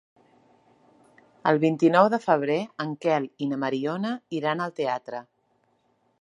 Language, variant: Catalan, Central